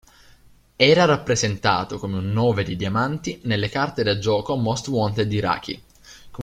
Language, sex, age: Italian, male, 19-29